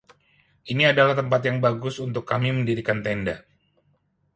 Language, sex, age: Indonesian, male, 40-49